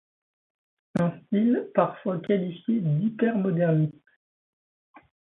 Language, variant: French, Français de métropole